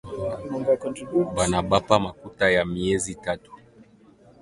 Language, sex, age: Swahili, male, 19-29